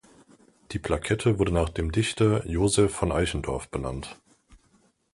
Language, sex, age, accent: German, male, 19-29, Deutschland Deutsch